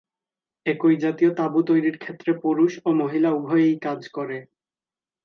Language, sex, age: Bengali, male, 19-29